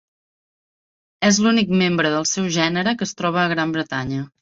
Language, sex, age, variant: Catalan, female, 30-39, Central